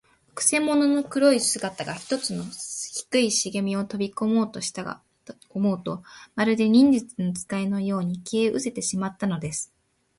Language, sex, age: Japanese, female, under 19